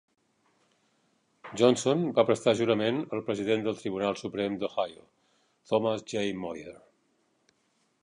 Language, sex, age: Catalan, male, 60-69